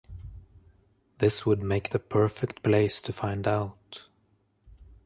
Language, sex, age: English, male, 30-39